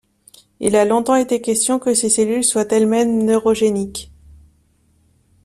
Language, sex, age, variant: French, female, 30-39, Français de métropole